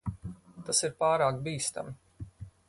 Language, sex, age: Latvian, female, 50-59